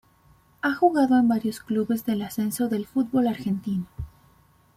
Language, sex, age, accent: Spanish, female, 30-39, México